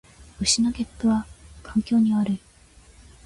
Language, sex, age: Japanese, female, 19-29